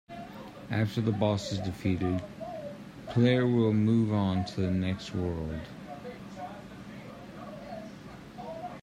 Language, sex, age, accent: English, male, 30-39, United States English